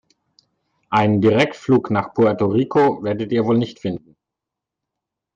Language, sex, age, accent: German, male, 40-49, Deutschland Deutsch